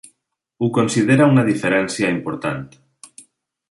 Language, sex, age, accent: Catalan, male, 30-39, valencià